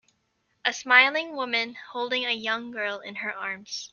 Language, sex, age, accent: English, female, 19-29, United States English